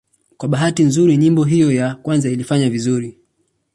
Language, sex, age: Swahili, male, 19-29